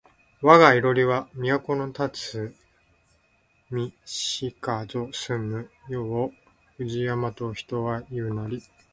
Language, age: Japanese, 40-49